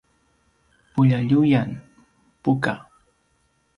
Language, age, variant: Paiwan, 30-39, pinayuanan a kinaikacedasan (東排灣語)